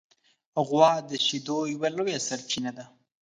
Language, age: Pashto, 19-29